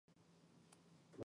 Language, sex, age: Japanese, female, 19-29